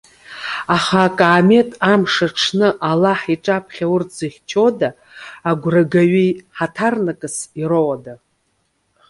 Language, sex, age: Abkhazian, female, 40-49